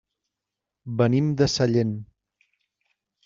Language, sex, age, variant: Catalan, male, 30-39, Central